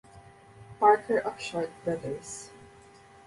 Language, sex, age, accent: English, female, 19-29, Filipino